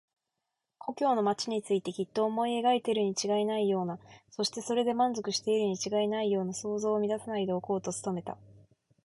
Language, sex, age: Japanese, female, 19-29